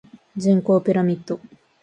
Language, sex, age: Japanese, female, under 19